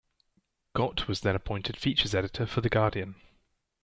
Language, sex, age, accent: English, male, 19-29, England English